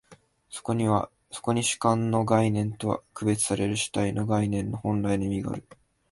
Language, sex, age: Japanese, male, 19-29